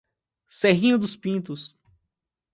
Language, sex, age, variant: Portuguese, male, 30-39, Portuguese (Brasil)